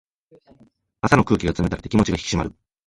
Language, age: Japanese, 40-49